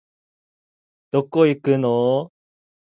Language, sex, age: Japanese, male, 19-29